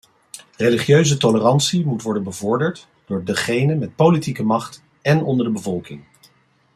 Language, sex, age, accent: Dutch, male, 40-49, Nederlands Nederlands